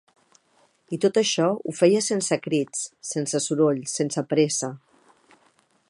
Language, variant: Catalan, Central